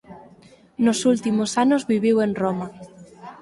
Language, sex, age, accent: Galician, female, 19-29, Normativo (estándar)